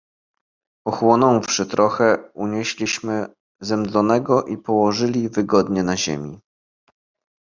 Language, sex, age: Polish, male, 30-39